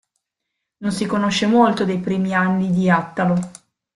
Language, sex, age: Italian, female, 40-49